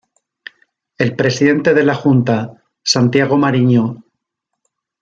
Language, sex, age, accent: Spanish, male, 40-49, España: Norte peninsular (Asturias, Castilla y León, Cantabria, País Vasco, Navarra, Aragón, La Rioja, Guadalajara, Cuenca)